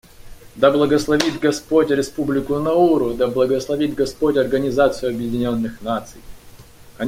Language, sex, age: Russian, male, 19-29